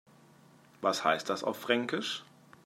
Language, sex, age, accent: German, male, 30-39, Deutschland Deutsch